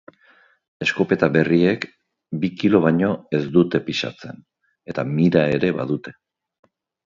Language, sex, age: Basque, male, 60-69